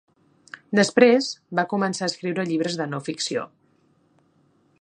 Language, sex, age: Catalan, female, 19-29